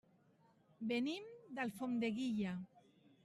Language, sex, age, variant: Catalan, female, 50-59, Central